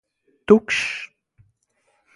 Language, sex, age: Latvian, male, 19-29